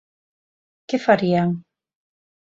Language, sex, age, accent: Galician, female, 30-39, Normativo (estándar)